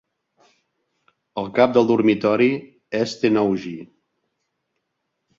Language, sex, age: Catalan, male, 60-69